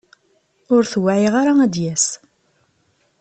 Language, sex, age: Kabyle, female, 30-39